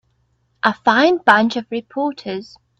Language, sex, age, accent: English, female, 19-29, England English